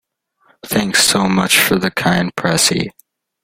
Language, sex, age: English, male, 19-29